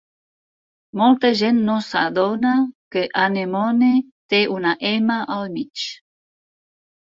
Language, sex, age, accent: Catalan, female, 50-59, aprenent (recent, des del castellà)